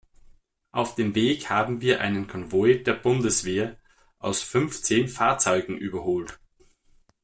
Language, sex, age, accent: German, male, 30-39, Österreichisches Deutsch